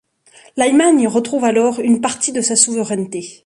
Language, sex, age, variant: French, female, 19-29, Français de métropole